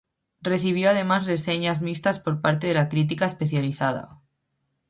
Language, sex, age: Spanish, female, 19-29